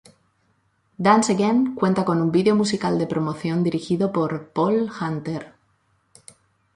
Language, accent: Spanish, España: Norte peninsular (Asturias, Castilla y León, Cantabria, País Vasco, Navarra, Aragón, La Rioja, Guadalajara, Cuenca)